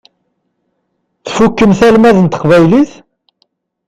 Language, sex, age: Kabyle, male, 50-59